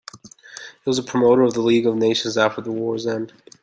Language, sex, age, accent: English, male, 19-29, United States English